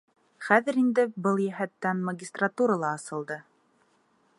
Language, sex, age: Bashkir, female, 19-29